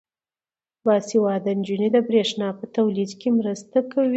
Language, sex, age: Pashto, female, 30-39